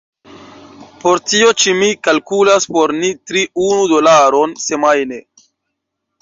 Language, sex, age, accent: Esperanto, male, 19-29, Internacia